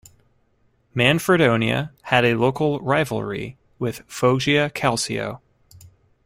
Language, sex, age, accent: English, male, 19-29, United States English